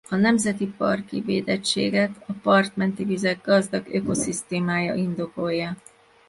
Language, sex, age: Hungarian, female, 50-59